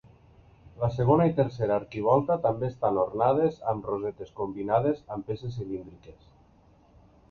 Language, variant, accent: Catalan, Nord-Occidental, nord-occidental